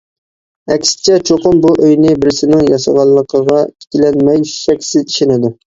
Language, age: Uyghur, 19-29